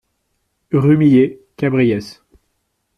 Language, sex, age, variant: French, male, 19-29, Français de métropole